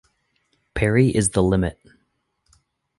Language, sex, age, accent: English, male, 30-39, United States English